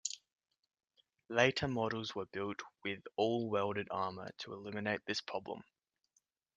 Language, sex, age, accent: English, male, 19-29, Australian English